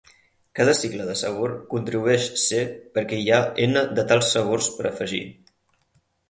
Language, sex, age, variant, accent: Catalan, male, 19-29, Central, Barceloní